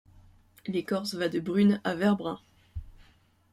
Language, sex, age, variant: French, female, 19-29, Français de métropole